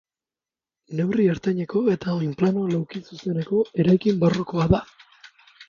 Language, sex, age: Basque, male, 30-39